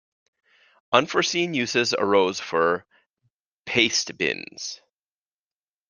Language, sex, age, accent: English, male, 40-49, United States English